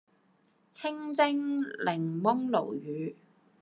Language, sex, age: Cantonese, female, 19-29